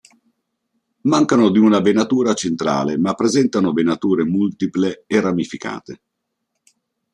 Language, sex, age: Italian, male, 50-59